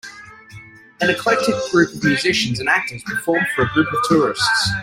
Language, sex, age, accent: English, male, 30-39, Australian English